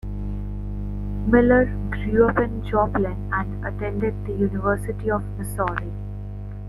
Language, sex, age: English, female, 19-29